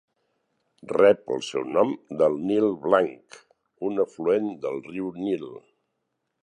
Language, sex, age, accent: Catalan, male, 60-69, Barceloní